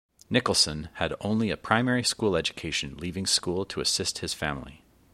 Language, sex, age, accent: English, male, 40-49, United States English